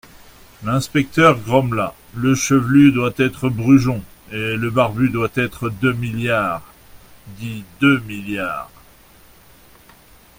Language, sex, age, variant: French, male, 40-49, Français de métropole